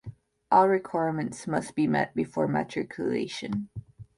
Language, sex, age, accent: English, female, 19-29, United States English